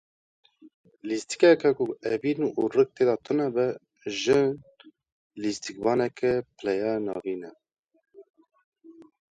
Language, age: Kurdish, 19-29